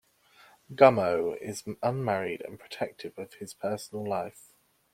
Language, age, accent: English, 19-29, England English